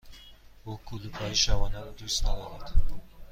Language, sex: Persian, male